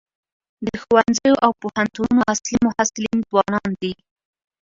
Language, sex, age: Pashto, female, 19-29